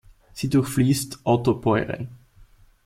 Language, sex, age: German, male, under 19